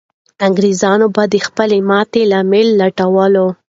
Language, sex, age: Pashto, female, 19-29